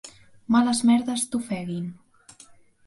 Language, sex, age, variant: Catalan, female, under 19, Central